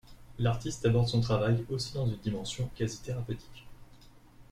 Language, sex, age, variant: French, male, 19-29, Français de métropole